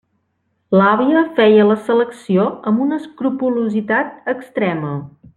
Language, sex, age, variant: Catalan, female, 30-39, Central